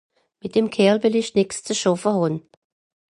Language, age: Swiss German, 50-59